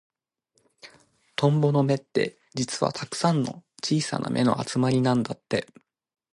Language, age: Japanese, 19-29